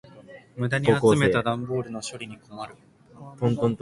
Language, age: Japanese, 19-29